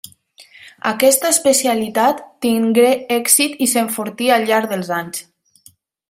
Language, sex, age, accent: Catalan, female, 30-39, valencià